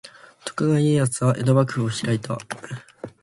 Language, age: Japanese, 19-29